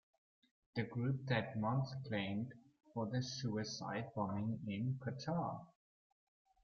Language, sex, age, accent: English, male, 19-29, Southern African (South Africa, Zimbabwe, Namibia)